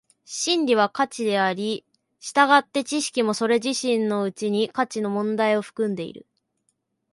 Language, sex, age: Japanese, male, 19-29